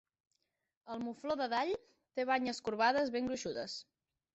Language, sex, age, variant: Catalan, female, 19-29, Central